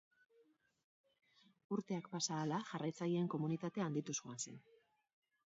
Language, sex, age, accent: Basque, female, 40-49, Mendebalekoa (Araba, Bizkaia, Gipuzkoako mendebaleko herri batzuk)